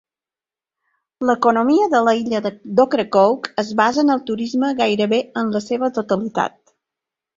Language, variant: Catalan, Balear